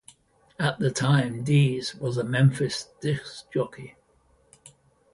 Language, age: English, 80-89